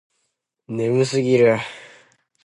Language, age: Japanese, under 19